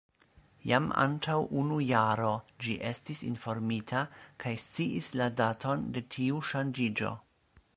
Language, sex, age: Esperanto, male, 40-49